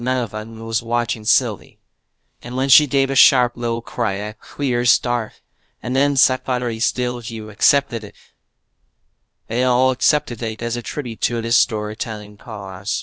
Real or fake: fake